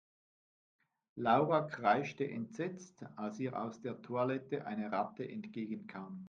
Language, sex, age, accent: German, male, 50-59, Schweizerdeutsch